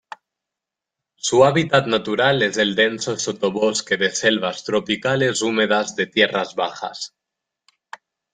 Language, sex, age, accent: Spanish, male, 19-29, España: Norte peninsular (Asturias, Castilla y León, Cantabria, País Vasco, Navarra, Aragón, La Rioja, Guadalajara, Cuenca)